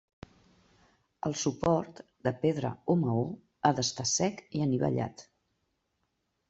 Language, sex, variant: Catalan, female, Central